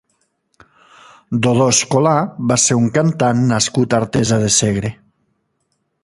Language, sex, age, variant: Catalan, male, 40-49, Nord-Occidental